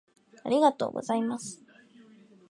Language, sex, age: Japanese, female, 19-29